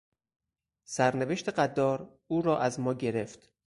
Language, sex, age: Persian, male, 30-39